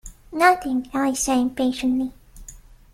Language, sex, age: English, female, 19-29